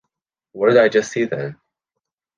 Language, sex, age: English, male, under 19